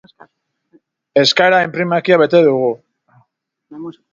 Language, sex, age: Basque, male, 30-39